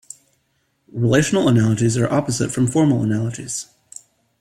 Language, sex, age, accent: English, male, 30-39, United States English